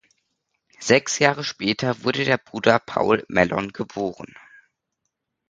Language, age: German, 19-29